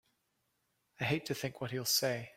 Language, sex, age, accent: English, male, 40-49, New Zealand English